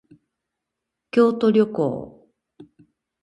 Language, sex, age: Japanese, female, 60-69